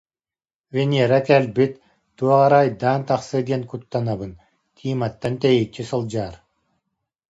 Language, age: Yakut, 50-59